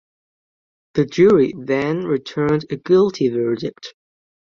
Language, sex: English, male